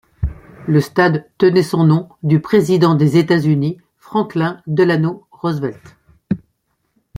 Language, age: French, 60-69